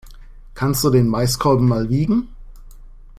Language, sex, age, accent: German, male, 30-39, Deutschland Deutsch